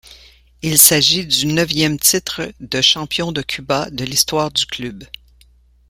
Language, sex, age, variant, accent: French, female, 50-59, Français d'Amérique du Nord, Français du Canada